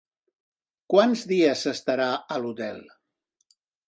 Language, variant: Catalan, Central